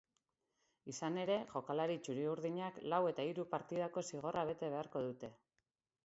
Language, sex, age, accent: Basque, female, 40-49, Mendebalekoa (Araba, Bizkaia, Gipuzkoako mendebaleko herri batzuk)